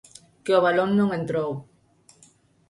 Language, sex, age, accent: Galician, female, 50-59, Normativo (estándar)